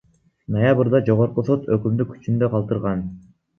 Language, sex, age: Kyrgyz, male, 19-29